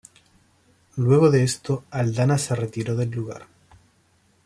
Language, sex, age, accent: Spanish, male, 30-39, Chileno: Chile, Cuyo